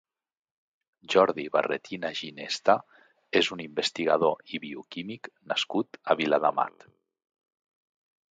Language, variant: Catalan, Central